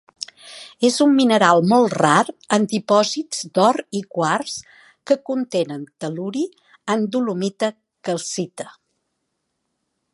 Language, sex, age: Catalan, female, 60-69